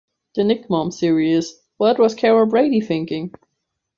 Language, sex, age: English, female, 19-29